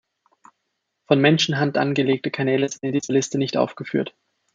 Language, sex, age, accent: German, male, 19-29, Österreichisches Deutsch